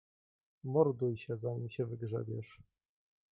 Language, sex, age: Polish, male, 19-29